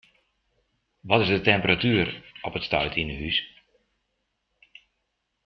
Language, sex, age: Western Frisian, male, 50-59